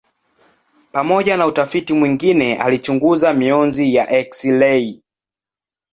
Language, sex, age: Swahili, male, 19-29